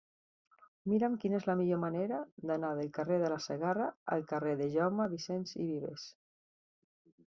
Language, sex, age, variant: Catalan, female, 50-59, Central